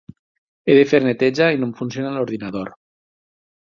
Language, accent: Catalan, valencià